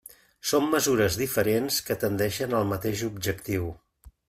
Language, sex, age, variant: Catalan, male, 50-59, Central